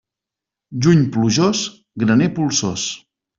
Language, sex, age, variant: Catalan, male, 40-49, Central